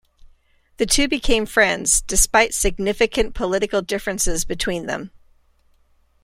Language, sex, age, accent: English, female, 50-59, United States English